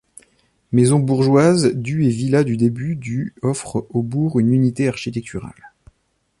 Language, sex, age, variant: French, male, 30-39, Français de métropole